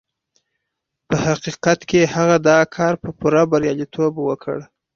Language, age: Pashto, 19-29